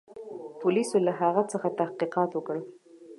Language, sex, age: Pashto, female, 19-29